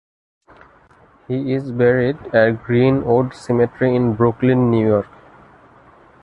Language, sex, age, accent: English, male, 19-29, India and South Asia (India, Pakistan, Sri Lanka)